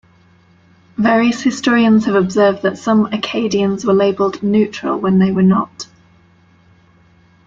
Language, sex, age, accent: English, female, 30-39, England English